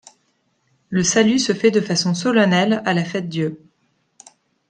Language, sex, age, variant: French, female, 30-39, Français de métropole